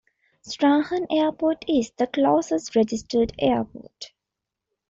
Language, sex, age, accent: English, female, 19-29, India and South Asia (India, Pakistan, Sri Lanka)